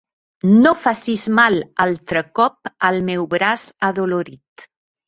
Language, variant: Catalan, Septentrional